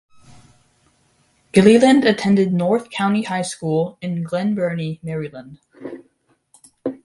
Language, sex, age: English, male, under 19